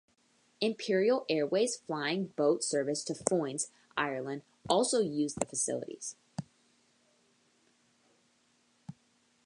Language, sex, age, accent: English, female, under 19, United States English